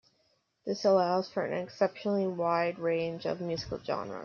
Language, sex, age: English, female, 19-29